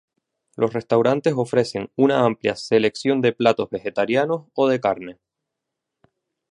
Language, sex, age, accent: Spanish, male, 19-29, España: Islas Canarias